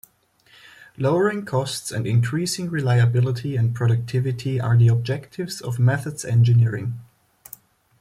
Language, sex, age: English, male, 19-29